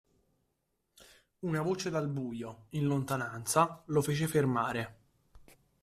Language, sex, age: Italian, male, 19-29